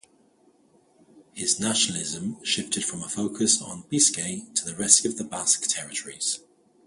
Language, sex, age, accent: English, male, 30-39, England English